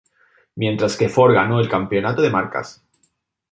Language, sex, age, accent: Spanish, male, 40-49, España: Sur peninsular (Andalucia, Extremadura, Murcia)